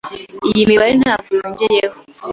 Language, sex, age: Kinyarwanda, female, 19-29